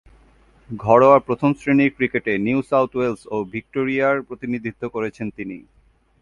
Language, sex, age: Bengali, male, 30-39